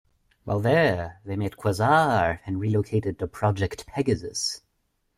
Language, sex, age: English, male, 19-29